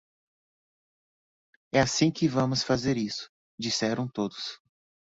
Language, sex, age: Portuguese, male, 30-39